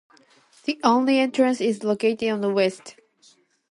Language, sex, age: English, female, under 19